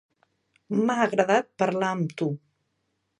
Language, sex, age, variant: Catalan, female, 30-39, Nord-Occidental